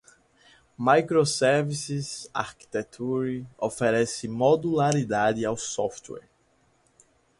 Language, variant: Portuguese, Portuguese (Brasil)